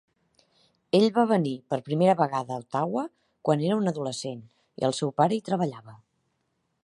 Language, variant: Catalan, Central